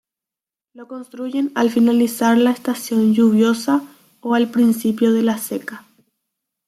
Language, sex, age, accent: Spanish, female, under 19, Rioplatense: Argentina, Uruguay, este de Bolivia, Paraguay